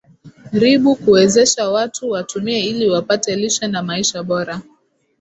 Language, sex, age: Swahili, female, 19-29